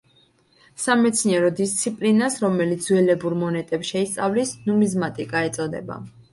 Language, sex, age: Georgian, female, 19-29